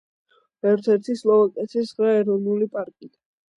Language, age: Georgian, under 19